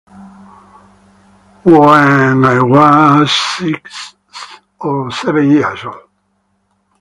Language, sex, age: English, male, 60-69